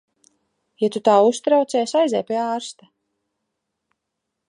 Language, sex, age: Latvian, female, 19-29